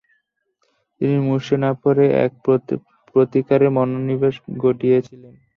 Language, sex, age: Bengali, male, under 19